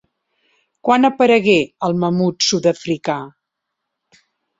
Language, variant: Catalan, Central